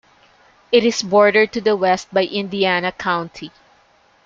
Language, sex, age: English, female, 50-59